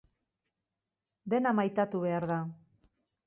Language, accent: Basque, Mendebalekoa (Araba, Bizkaia, Gipuzkoako mendebaleko herri batzuk)